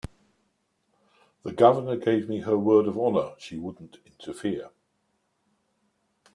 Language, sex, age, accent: English, male, 60-69, England English